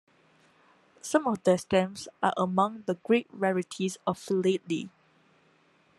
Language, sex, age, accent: English, female, 19-29, Singaporean English